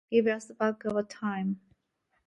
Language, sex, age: Japanese, female, 40-49